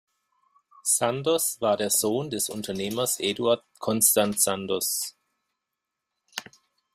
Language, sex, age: German, male, 40-49